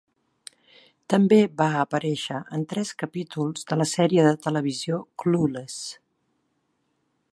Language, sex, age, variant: Catalan, female, 60-69, Central